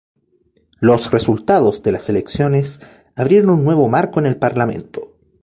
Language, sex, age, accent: Spanish, male, 19-29, Chileno: Chile, Cuyo